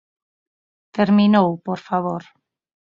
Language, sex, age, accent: Galician, female, 30-39, Normativo (estándar)